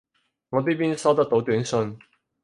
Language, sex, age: Cantonese, male, 30-39